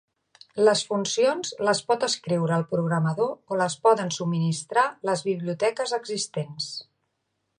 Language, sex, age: Catalan, female, 50-59